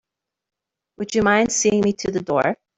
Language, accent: English, United States English